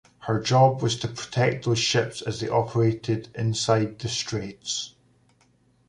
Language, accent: English, Scottish English